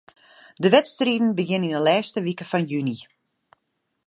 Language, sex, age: Western Frisian, female, 40-49